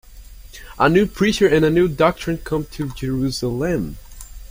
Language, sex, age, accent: English, male, under 19, United States English